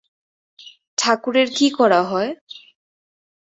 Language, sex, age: Bengali, female, 19-29